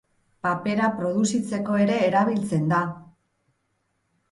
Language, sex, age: Basque, female, 40-49